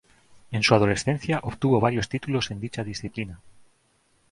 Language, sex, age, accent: Spanish, male, 30-39, España: Norte peninsular (Asturias, Castilla y León, Cantabria, País Vasco, Navarra, Aragón, La Rioja, Guadalajara, Cuenca)